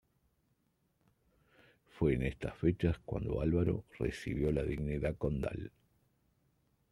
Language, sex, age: Spanish, male, 30-39